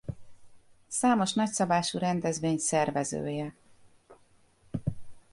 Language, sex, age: Hungarian, female, 50-59